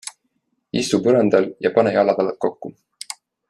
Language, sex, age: Estonian, male, 19-29